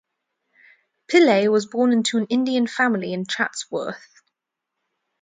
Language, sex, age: English, female, 19-29